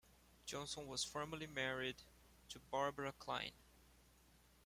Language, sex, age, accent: English, male, 19-29, United States English